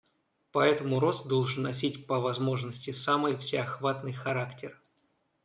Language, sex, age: Russian, male, 19-29